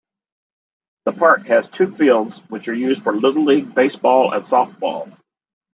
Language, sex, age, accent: English, male, 50-59, United States English